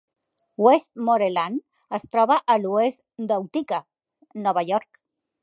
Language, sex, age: Catalan, female, 50-59